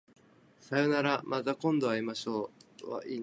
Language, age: Japanese, 30-39